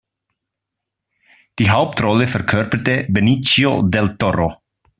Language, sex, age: German, male, 30-39